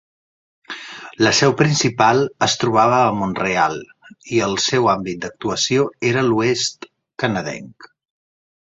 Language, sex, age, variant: Catalan, male, 19-29, Central